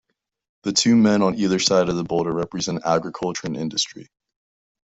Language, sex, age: English, male, 19-29